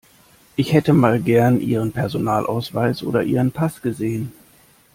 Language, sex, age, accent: German, male, 30-39, Deutschland Deutsch